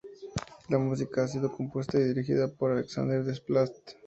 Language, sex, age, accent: Spanish, male, 19-29, México